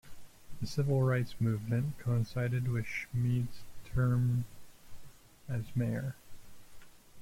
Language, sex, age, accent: English, male, 30-39, United States English